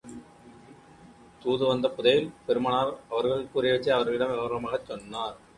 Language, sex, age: Tamil, male, 30-39